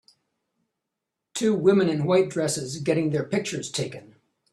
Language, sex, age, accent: English, male, 60-69, Canadian English